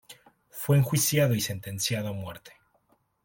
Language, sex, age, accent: Spanish, male, 30-39, México